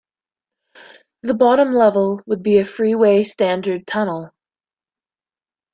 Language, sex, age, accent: English, female, under 19, United States English